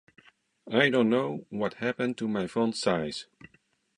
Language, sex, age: English, male, 40-49